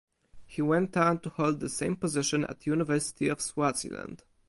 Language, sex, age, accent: English, male, under 19, polish